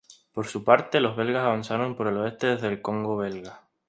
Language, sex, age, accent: Spanish, male, 19-29, España: Islas Canarias